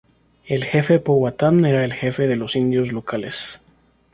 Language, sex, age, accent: Spanish, male, 30-39, América central